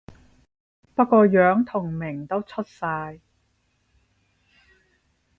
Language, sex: Cantonese, female